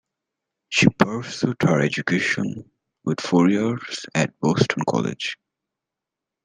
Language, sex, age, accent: English, male, 19-29, United States English